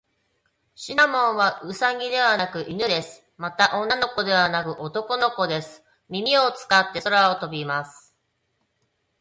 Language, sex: Japanese, female